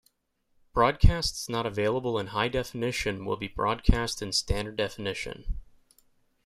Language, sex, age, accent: English, male, 19-29, United States English